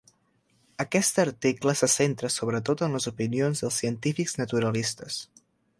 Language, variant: Catalan, Central